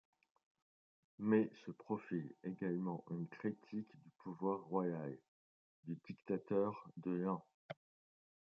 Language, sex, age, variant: French, male, 40-49, Français de métropole